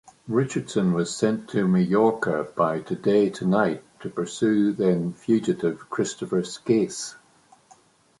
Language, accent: English, Irish English